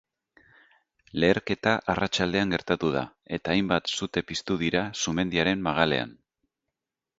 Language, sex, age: Basque, male, 40-49